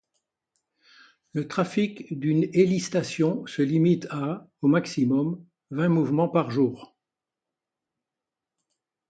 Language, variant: French, Français de métropole